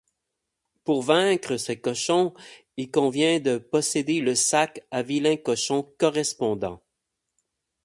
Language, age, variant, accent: French, 30-39, Français d'Amérique du Nord, Français du Canada